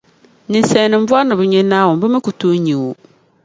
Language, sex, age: Dagbani, female, 30-39